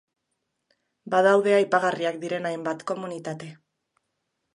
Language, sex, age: Basque, female, 19-29